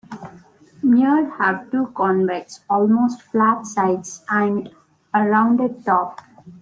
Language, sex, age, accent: English, female, 19-29, India and South Asia (India, Pakistan, Sri Lanka)